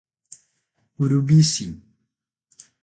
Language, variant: Portuguese, Portuguese (Brasil)